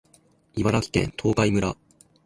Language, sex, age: Japanese, female, 19-29